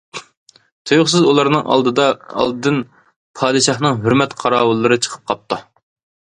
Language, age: Uyghur, 19-29